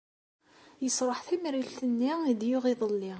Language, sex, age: Kabyle, female, 30-39